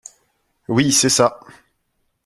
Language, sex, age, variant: French, male, 50-59, Français de métropole